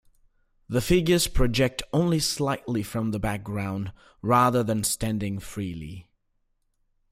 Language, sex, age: English, male, 30-39